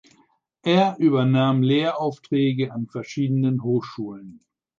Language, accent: German, Deutschland Deutsch